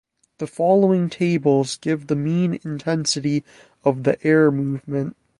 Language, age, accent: English, 19-29, United States English